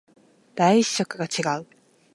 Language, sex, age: Japanese, female, 19-29